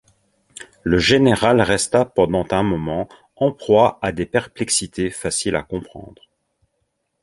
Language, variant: French, Français de métropole